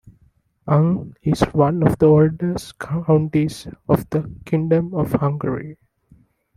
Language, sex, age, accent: English, male, 19-29, India and South Asia (India, Pakistan, Sri Lanka)